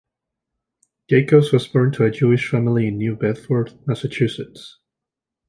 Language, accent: English, United States English